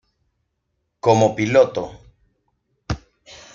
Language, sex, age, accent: Spanish, male, 30-39, Andino-Pacífico: Colombia, Perú, Ecuador, oeste de Bolivia y Venezuela andina